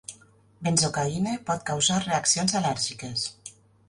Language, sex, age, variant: Catalan, female, 40-49, Nord-Occidental